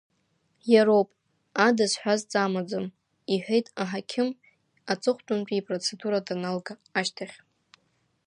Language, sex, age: Abkhazian, female, under 19